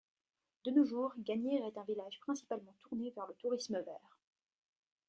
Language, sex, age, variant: French, female, 19-29, Français de métropole